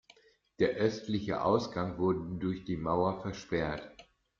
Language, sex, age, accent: German, male, 50-59, Deutschland Deutsch